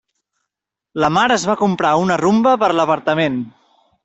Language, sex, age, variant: Catalan, male, 30-39, Central